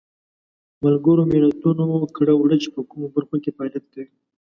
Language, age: Pashto, 19-29